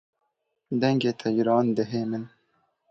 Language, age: Kurdish, 19-29